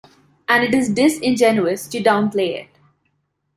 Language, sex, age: English, female, 19-29